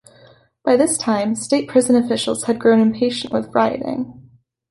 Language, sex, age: English, female, 19-29